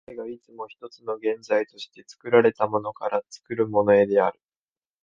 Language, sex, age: Japanese, male, under 19